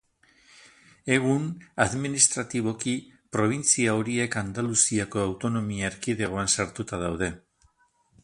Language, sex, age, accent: Basque, male, 60-69, Erdialdekoa edo Nafarra (Gipuzkoa, Nafarroa)